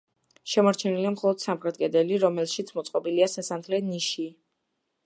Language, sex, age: Georgian, female, under 19